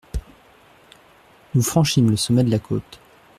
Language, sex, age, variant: French, male, 30-39, Français de métropole